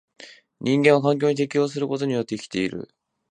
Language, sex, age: Japanese, male, 19-29